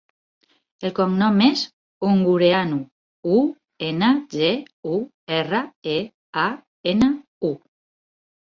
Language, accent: Catalan, valencià